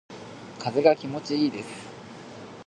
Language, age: Japanese, 19-29